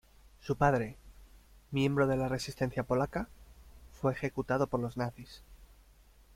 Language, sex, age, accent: Spanish, male, 30-39, España: Norte peninsular (Asturias, Castilla y León, Cantabria, País Vasco, Navarra, Aragón, La Rioja, Guadalajara, Cuenca)